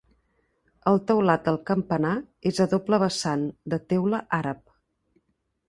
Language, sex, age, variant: Catalan, female, 40-49, Central